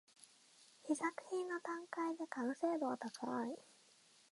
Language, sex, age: Japanese, female, 19-29